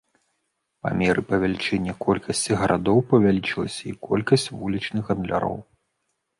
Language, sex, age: Belarusian, male, 30-39